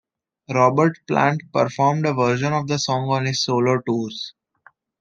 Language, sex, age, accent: English, male, 19-29, India and South Asia (India, Pakistan, Sri Lanka)